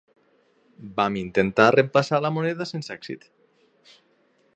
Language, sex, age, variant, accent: Catalan, male, 30-39, Central, Lleidatà